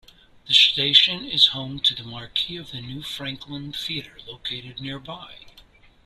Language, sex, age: English, male, 50-59